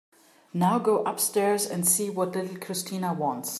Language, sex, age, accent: English, female, 40-49, England English